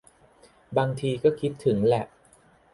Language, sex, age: Thai, male, 30-39